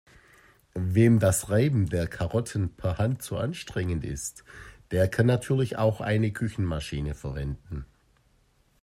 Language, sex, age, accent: German, male, 50-59, Deutschland Deutsch